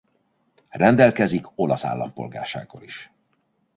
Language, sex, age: Hungarian, male, 40-49